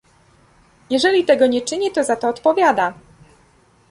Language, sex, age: Polish, male, 19-29